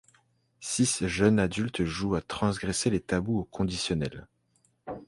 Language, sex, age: French, male, 19-29